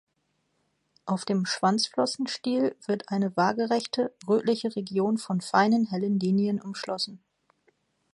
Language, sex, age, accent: German, female, 30-39, Deutschland Deutsch